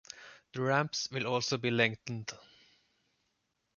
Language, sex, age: English, male, 30-39